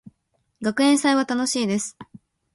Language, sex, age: Japanese, female, 19-29